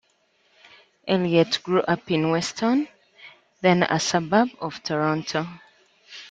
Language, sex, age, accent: English, female, 19-29, England English